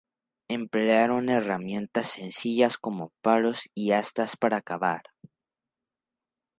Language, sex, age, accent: Spanish, male, under 19, México